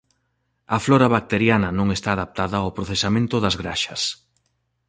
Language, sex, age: Galician, male, 40-49